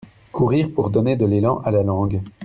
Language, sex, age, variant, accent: French, male, 30-39, Français d'Europe, Français de Belgique